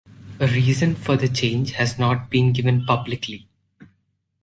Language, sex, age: English, male, 19-29